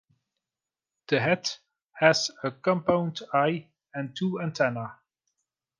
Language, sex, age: English, male, 40-49